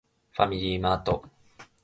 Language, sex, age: Japanese, male, under 19